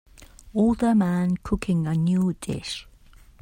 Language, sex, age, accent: English, female, 50-59, United States English